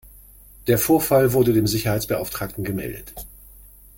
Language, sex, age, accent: German, male, 50-59, Deutschland Deutsch